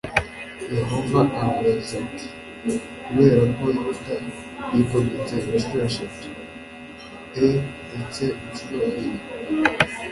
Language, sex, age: Kinyarwanda, male, under 19